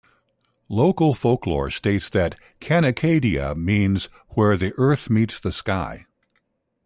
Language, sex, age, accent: English, male, 60-69, United States English